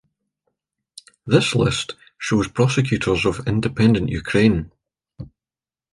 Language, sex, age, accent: English, male, 50-59, Scottish English